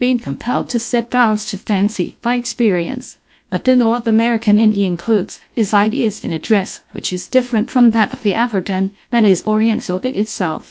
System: TTS, GlowTTS